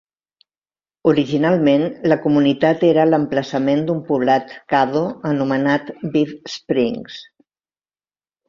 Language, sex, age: Catalan, female, 60-69